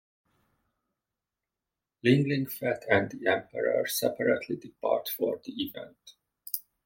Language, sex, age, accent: English, male, 40-49, United States English